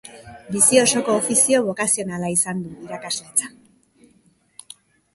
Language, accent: Basque, Erdialdekoa edo Nafarra (Gipuzkoa, Nafarroa)